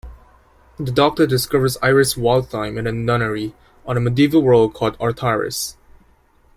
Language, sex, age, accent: English, male, under 19, United States English